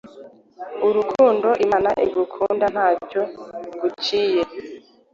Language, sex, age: Kinyarwanda, female, 19-29